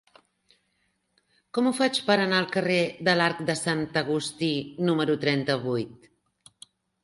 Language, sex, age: Catalan, female, 50-59